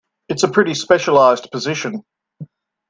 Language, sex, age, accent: English, male, 40-49, Australian English